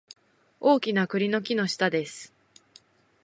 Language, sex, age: Japanese, female, 19-29